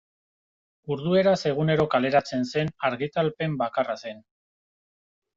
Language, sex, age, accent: Basque, male, 50-59, Mendebalekoa (Araba, Bizkaia, Gipuzkoako mendebaleko herri batzuk)